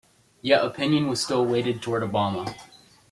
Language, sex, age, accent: English, male, under 19, United States English